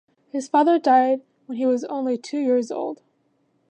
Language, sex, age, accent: English, female, under 19, United States English